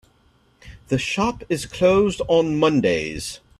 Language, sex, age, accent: English, male, 40-49, United States English